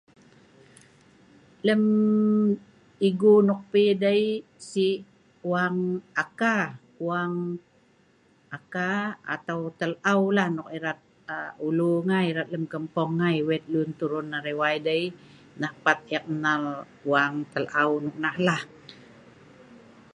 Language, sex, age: Sa'ban, female, 50-59